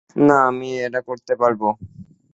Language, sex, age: Bengali, male, 19-29